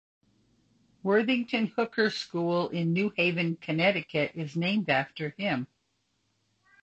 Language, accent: English, United States English